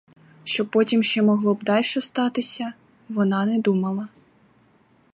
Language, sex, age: Ukrainian, female, 19-29